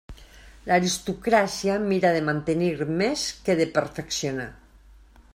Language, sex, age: Catalan, female, 40-49